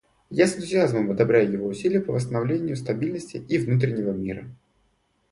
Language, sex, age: Russian, male, 19-29